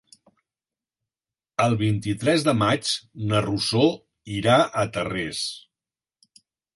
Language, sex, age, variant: Catalan, male, 70-79, Septentrional